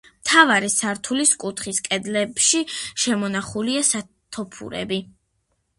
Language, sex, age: Georgian, female, under 19